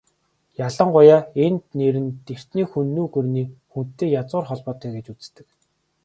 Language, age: Mongolian, 19-29